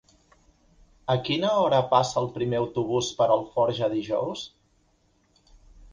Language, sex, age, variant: Catalan, male, 40-49, Central